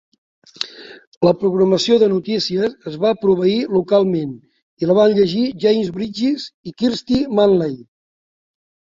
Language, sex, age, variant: Catalan, male, 60-69, Septentrional